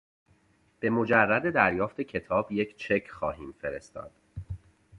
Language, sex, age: Persian, male, 30-39